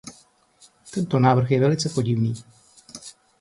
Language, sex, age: Czech, male, 30-39